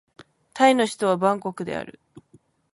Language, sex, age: Japanese, female, 19-29